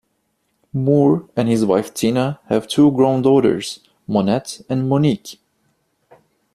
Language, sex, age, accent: English, male, 19-29, United States English